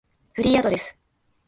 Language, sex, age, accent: Japanese, female, under 19, 標準